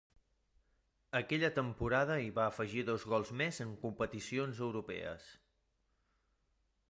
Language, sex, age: Catalan, male, 30-39